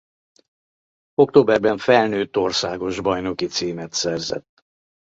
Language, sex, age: Hungarian, male, 60-69